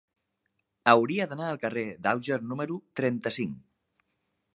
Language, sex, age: Catalan, male, 30-39